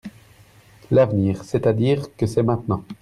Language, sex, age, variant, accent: French, male, 30-39, Français d'Europe, Français de Belgique